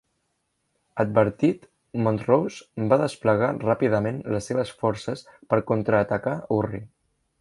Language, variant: Catalan, Central